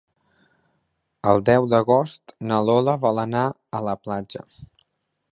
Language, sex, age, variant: Catalan, male, 30-39, Balear